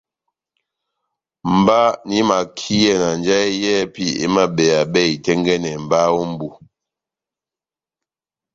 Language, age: Batanga, 60-69